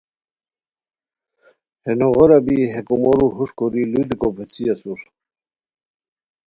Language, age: Khowar, 40-49